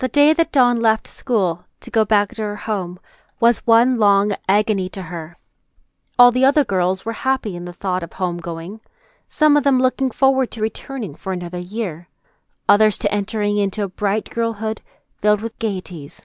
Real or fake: real